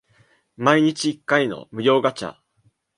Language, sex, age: Japanese, male, 19-29